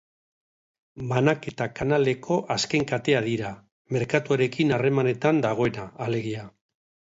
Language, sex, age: Basque, male, 60-69